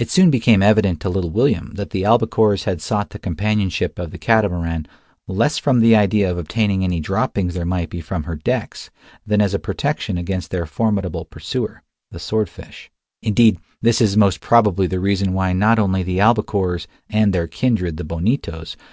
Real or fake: real